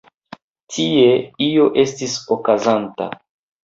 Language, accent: Esperanto, Internacia